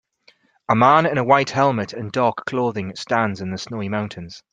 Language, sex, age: English, male, 40-49